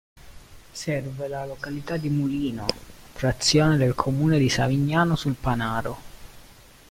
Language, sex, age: Italian, male, 19-29